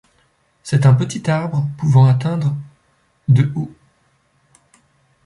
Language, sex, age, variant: French, male, 40-49, Français de métropole